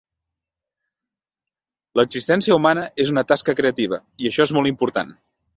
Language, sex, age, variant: Catalan, male, 30-39, Central